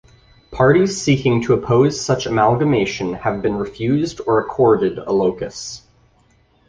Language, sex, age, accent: English, male, 19-29, United States English